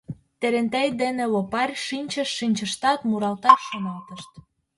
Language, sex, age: Mari, female, 19-29